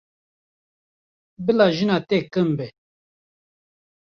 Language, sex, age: Kurdish, male, 50-59